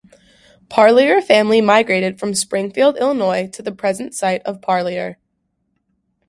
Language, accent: English, United States English